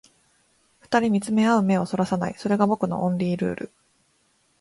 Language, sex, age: Japanese, female, 19-29